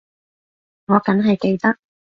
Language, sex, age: Cantonese, female, 19-29